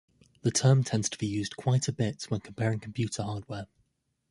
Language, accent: English, England English